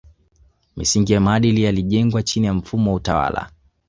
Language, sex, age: Swahili, male, 19-29